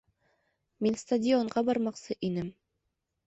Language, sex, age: Bashkir, female, 19-29